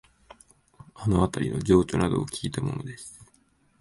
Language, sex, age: Japanese, male, 19-29